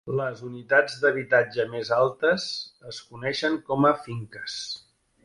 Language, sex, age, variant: Catalan, male, 50-59, Central